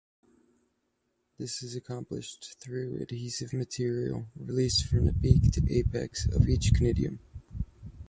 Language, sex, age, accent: English, male, 19-29, United States English